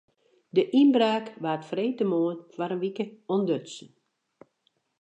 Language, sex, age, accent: Western Frisian, female, 60-69, Wâldfrysk